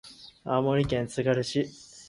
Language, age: Japanese, under 19